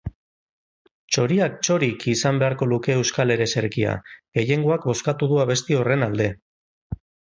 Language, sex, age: Basque, male, 40-49